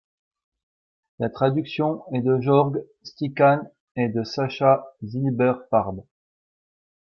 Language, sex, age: French, male, 30-39